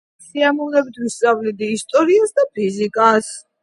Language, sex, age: Georgian, female, 50-59